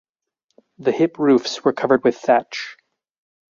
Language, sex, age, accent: English, male, 30-39, United States English